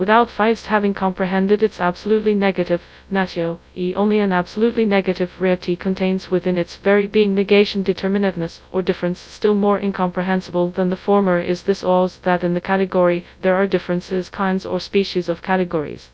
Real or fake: fake